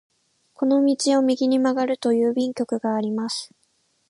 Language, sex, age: Japanese, female, 19-29